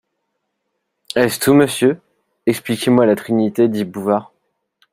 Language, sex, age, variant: French, male, 30-39, Français de métropole